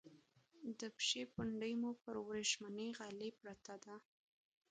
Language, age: Pashto, under 19